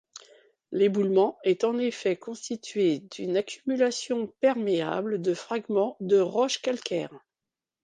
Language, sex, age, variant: French, female, 50-59, Français de métropole